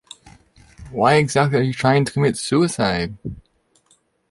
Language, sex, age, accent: English, male, 19-29, United States English